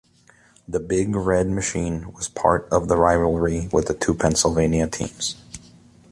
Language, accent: English, United States English